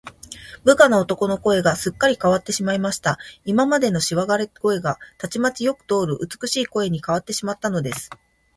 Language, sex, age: Japanese, female, 50-59